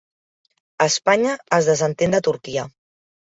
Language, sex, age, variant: Catalan, female, 30-39, Central